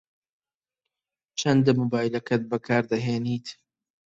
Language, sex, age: Central Kurdish, male, 30-39